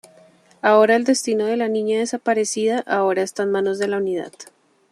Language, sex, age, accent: Spanish, female, 30-39, Caribe: Cuba, Venezuela, Puerto Rico, República Dominicana, Panamá, Colombia caribeña, México caribeño, Costa del golfo de México